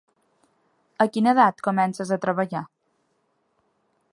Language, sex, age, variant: Catalan, female, 19-29, Balear